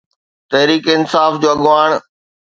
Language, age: Sindhi, 40-49